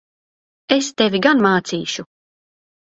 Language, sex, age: Latvian, female, 30-39